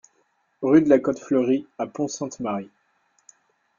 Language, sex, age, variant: French, male, 19-29, Français de métropole